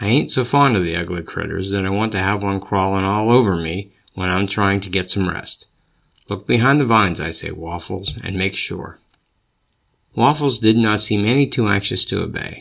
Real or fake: real